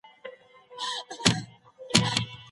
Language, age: Pashto, 30-39